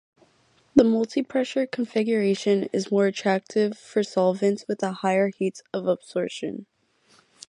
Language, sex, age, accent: English, female, under 19, United States English